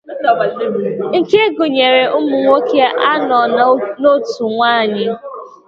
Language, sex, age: Igbo, female, 19-29